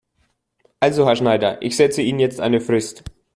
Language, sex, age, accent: German, male, 19-29, Deutschland Deutsch